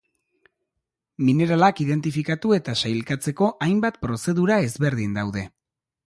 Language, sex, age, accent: Basque, male, 30-39, Erdialdekoa edo Nafarra (Gipuzkoa, Nafarroa)